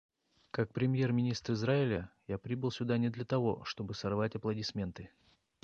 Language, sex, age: Russian, male, 40-49